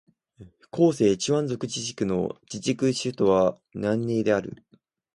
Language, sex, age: Japanese, male, under 19